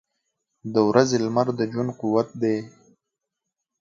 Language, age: Pashto, 19-29